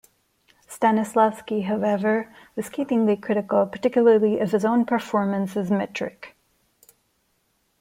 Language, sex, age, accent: English, female, 30-39, India and South Asia (India, Pakistan, Sri Lanka)